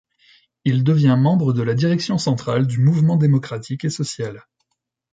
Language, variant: French, Français de métropole